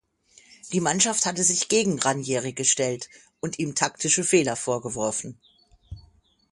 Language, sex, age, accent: German, female, 50-59, Deutschland Deutsch